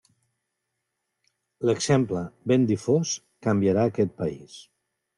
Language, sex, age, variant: Catalan, male, 50-59, Central